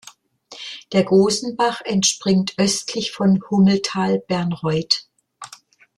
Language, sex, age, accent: German, female, 60-69, Deutschland Deutsch